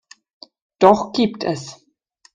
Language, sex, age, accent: German, female, 30-39, Österreichisches Deutsch